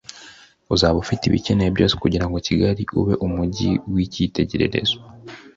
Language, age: Kinyarwanda, 19-29